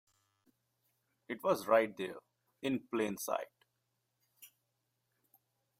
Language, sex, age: English, male, 30-39